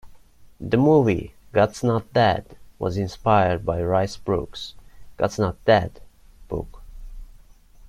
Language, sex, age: English, male, 19-29